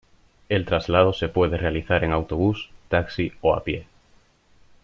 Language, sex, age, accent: Spanish, male, 19-29, España: Norte peninsular (Asturias, Castilla y León, Cantabria, País Vasco, Navarra, Aragón, La Rioja, Guadalajara, Cuenca)